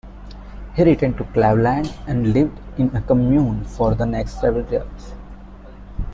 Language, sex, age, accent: English, male, 19-29, India and South Asia (India, Pakistan, Sri Lanka)